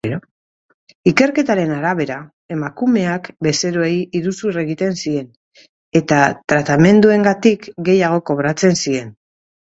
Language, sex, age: Basque, female, 50-59